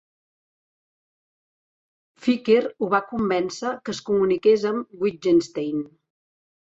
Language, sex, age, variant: Catalan, female, 40-49, Central